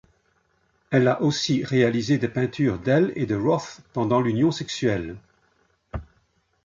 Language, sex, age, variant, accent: French, male, 60-69, Français d'Europe, Français de Belgique